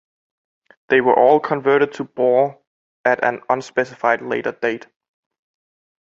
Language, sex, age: English, male, 19-29